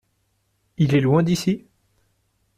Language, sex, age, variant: French, male, 19-29, Français de métropole